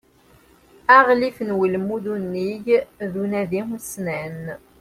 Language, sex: Kabyle, female